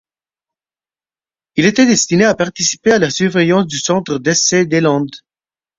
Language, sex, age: French, male, 19-29